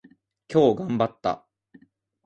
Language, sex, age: Japanese, male, 19-29